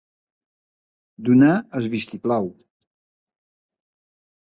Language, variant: Catalan, Balear